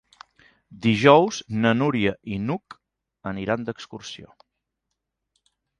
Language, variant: Catalan, Nord-Occidental